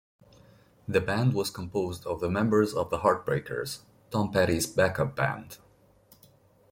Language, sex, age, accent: English, male, 19-29, United States English